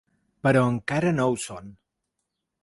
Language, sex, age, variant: Catalan, male, 40-49, Balear